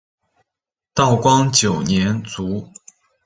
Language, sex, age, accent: Chinese, male, 19-29, 出生地：山西省